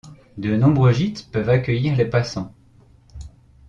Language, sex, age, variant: French, male, 30-39, Français de métropole